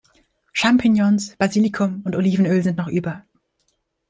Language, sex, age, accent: German, female, under 19, Deutschland Deutsch